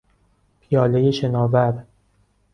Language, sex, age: Persian, male, 19-29